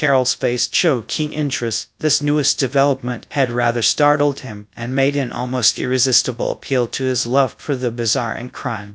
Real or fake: fake